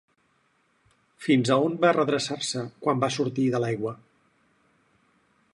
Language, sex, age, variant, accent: Catalan, male, 40-49, Central, central